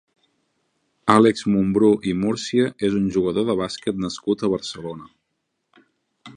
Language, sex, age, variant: Catalan, male, 30-39, Central